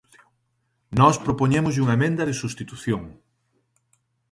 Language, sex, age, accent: Galician, male, 40-49, Central (gheada)